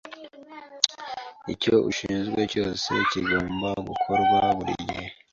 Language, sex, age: Kinyarwanda, male, 19-29